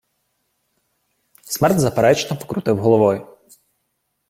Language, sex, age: Ukrainian, male, 19-29